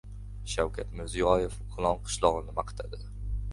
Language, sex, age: Uzbek, male, under 19